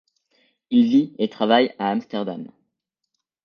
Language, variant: French, Français de métropole